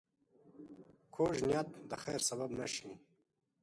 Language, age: Pashto, 19-29